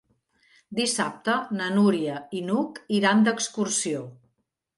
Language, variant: Catalan, Central